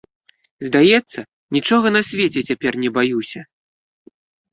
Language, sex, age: Belarusian, male, 30-39